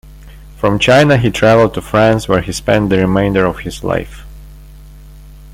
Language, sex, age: English, male, 30-39